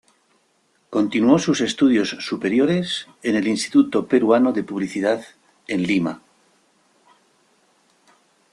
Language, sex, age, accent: Spanish, male, 60-69, España: Centro-Sur peninsular (Madrid, Toledo, Castilla-La Mancha)